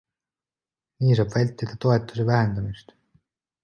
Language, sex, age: Estonian, male, 19-29